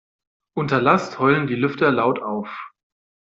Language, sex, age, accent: German, male, 30-39, Deutschland Deutsch